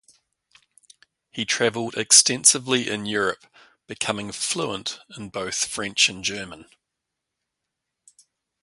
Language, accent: English, New Zealand English